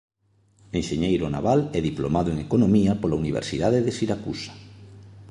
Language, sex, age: Galician, male, 30-39